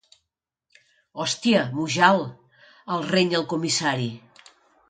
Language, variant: Catalan, Nord-Occidental